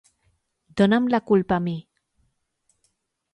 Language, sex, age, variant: Catalan, female, 30-39, Central